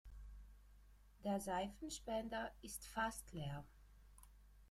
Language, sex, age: German, female, 30-39